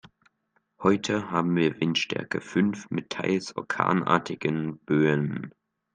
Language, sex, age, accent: German, male, under 19, Deutschland Deutsch